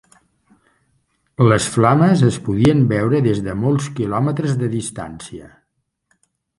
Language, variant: Catalan, Central